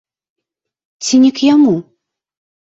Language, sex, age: Belarusian, female, 19-29